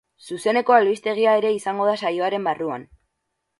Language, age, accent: Basque, under 19, Batua